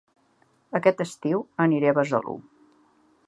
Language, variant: Catalan, Central